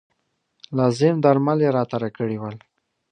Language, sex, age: Pashto, male, under 19